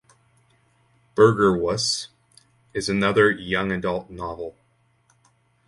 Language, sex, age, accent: English, male, 19-29, Canadian English